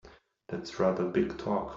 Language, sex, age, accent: English, male, 30-39, United States English